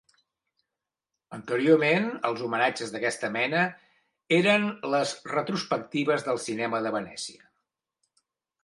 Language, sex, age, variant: Catalan, male, 60-69, Central